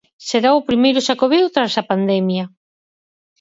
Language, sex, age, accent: Galician, female, 50-59, Central (gheada)